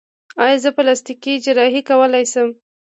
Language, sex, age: Pashto, female, 19-29